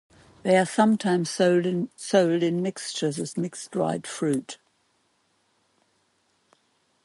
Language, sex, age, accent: English, female, 60-69, England English